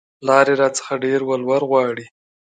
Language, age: Pashto, 30-39